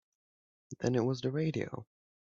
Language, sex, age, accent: English, male, under 19, United States English